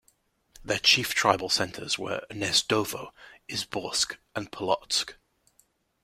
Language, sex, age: English, male, 19-29